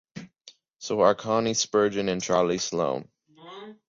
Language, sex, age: English, male, under 19